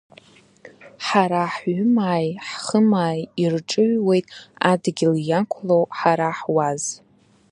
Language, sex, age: Abkhazian, female, under 19